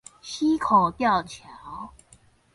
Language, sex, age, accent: Chinese, female, under 19, 出生地：新北市